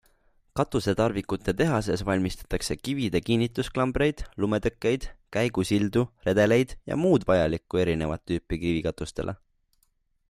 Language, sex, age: Estonian, male, 19-29